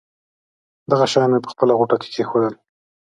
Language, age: Pashto, 30-39